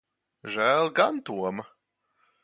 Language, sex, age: Latvian, male, 19-29